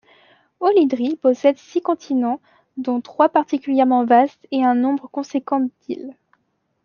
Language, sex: French, female